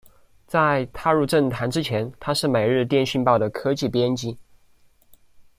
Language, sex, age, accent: Chinese, male, 19-29, 出生地：四川省